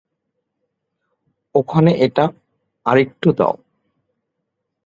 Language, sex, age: Bengali, male, 19-29